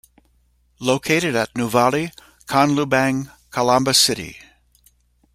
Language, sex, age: English, male, 60-69